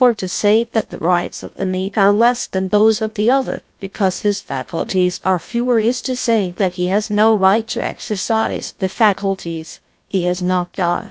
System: TTS, GlowTTS